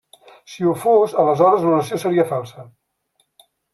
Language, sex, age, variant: Catalan, male, 70-79, Central